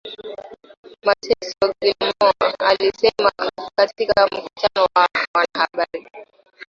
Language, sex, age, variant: Swahili, female, 19-29, Kiswahili cha Bara ya Kenya